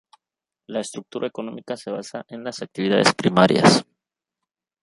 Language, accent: Spanish, México